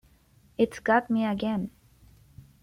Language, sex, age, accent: Spanish, female, under 19, Chileno: Chile, Cuyo